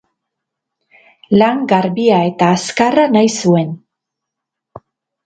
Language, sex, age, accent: Basque, female, 50-59, Mendebalekoa (Araba, Bizkaia, Gipuzkoako mendebaleko herri batzuk)